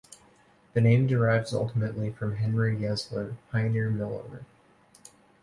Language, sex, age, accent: English, male, 19-29, United States English